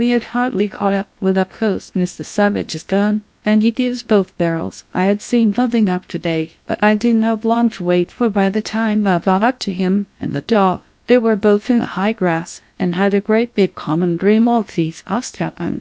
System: TTS, GlowTTS